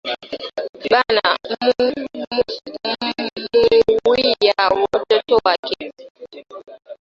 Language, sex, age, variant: Swahili, female, 19-29, Kiswahili cha Bara ya Kenya